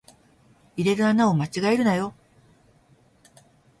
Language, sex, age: Japanese, female, 60-69